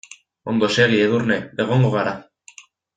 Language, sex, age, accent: Basque, male, 19-29, Erdialdekoa edo Nafarra (Gipuzkoa, Nafarroa)